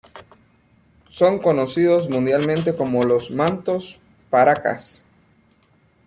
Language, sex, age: Spanish, male, 30-39